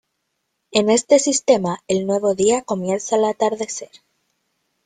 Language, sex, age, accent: Spanish, female, under 19, Chileno: Chile, Cuyo